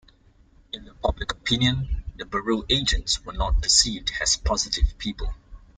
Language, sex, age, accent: English, male, 19-29, Singaporean English